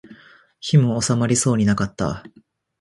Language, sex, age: Japanese, male, 19-29